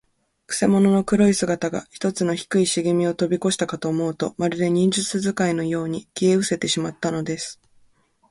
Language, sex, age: Japanese, female, under 19